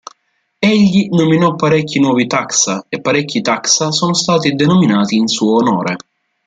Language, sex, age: Italian, male, 19-29